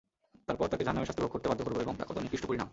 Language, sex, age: Bengali, male, 19-29